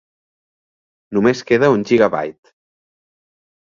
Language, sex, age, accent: Catalan, male, 19-29, central; nord-occidental